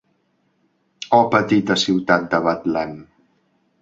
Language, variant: Catalan, Central